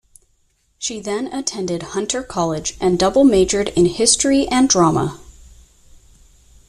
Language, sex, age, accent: English, female, 19-29, United States English